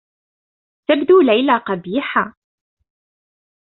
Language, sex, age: Arabic, female, 19-29